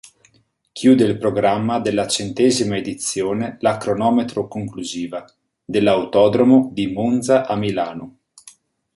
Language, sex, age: Italian, male, 19-29